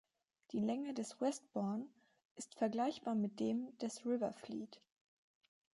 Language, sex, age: German, female, 19-29